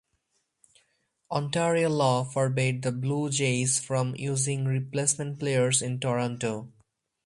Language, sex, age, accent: English, male, 19-29, United States English